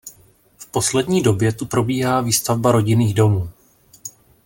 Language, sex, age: Czech, male, 30-39